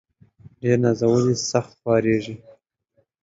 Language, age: Pashto, 19-29